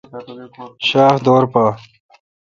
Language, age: Kalkoti, 19-29